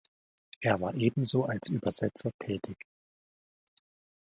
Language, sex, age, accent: German, male, 30-39, Deutschland Deutsch